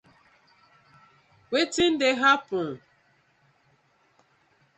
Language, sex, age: Nigerian Pidgin, female, 30-39